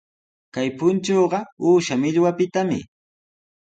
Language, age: Sihuas Ancash Quechua, 19-29